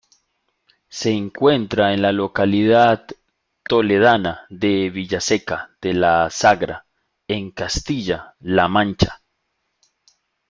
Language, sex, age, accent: Spanish, male, 30-39, Andino-Pacífico: Colombia, Perú, Ecuador, oeste de Bolivia y Venezuela andina